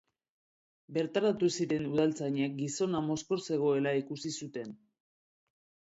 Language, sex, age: Basque, female, 40-49